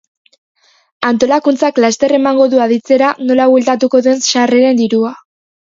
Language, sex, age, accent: Basque, female, under 19, Mendebalekoa (Araba, Bizkaia, Gipuzkoako mendebaleko herri batzuk)